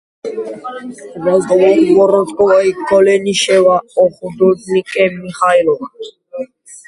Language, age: Russian, under 19